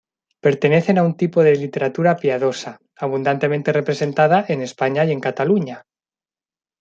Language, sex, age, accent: Spanish, male, 40-49, España: Centro-Sur peninsular (Madrid, Toledo, Castilla-La Mancha)